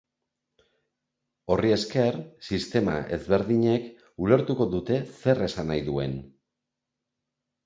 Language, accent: Basque, Erdialdekoa edo Nafarra (Gipuzkoa, Nafarroa)